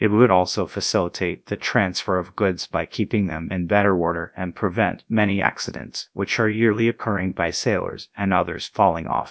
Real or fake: fake